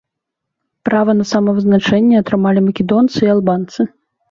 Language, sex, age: Belarusian, female, 19-29